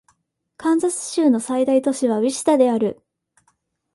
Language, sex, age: Japanese, female, 19-29